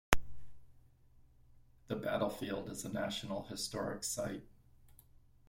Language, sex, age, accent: English, male, 50-59, United States English